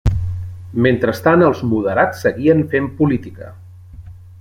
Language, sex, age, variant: Catalan, male, 40-49, Central